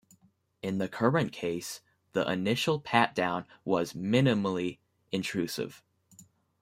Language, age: English, 19-29